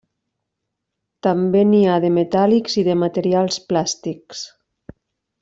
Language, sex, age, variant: Catalan, female, 40-49, Nord-Occidental